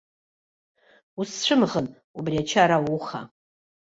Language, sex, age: Abkhazian, female, 60-69